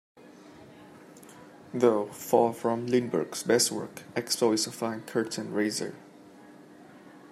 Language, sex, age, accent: English, male, 19-29, United States English